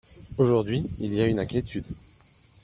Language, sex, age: French, male, 30-39